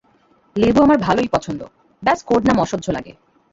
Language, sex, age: Bengali, female, 19-29